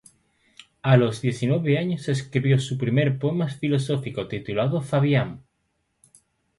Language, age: Spanish, 19-29